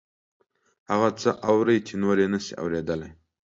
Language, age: Pashto, 19-29